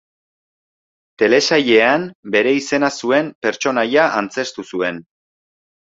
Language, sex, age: Basque, male, 19-29